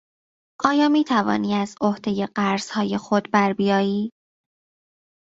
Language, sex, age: Persian, female, 19-29